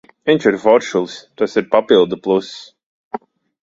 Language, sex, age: Latvian, male, 30-39